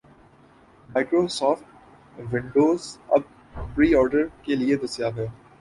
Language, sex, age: Urdu, male, 19-29